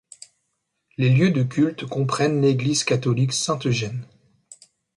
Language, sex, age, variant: French, male, 19-29, Français de métropole